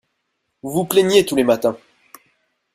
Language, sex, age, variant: French, male, 19-29, Français de métropole